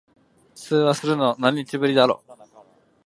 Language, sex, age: Japanese, male, 19-29